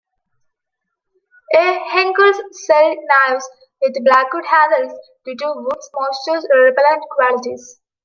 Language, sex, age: English, female, 19-29